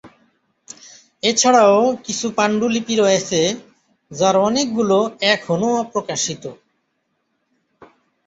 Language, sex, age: Bengali, male, 30-39